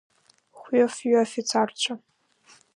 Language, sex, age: Abkhazian, female, under 19